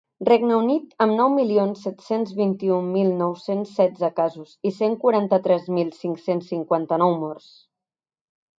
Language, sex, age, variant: Catalan, female, 30-39, Central